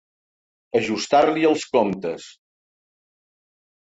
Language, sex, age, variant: Catalan, male, 60-69, Central